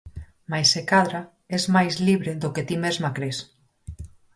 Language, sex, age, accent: Galician, female, 30-39, Normativo (estándar)